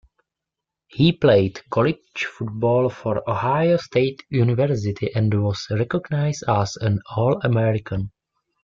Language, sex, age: English, male, 19-29